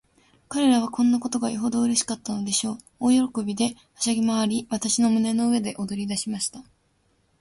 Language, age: Japanese, 19-29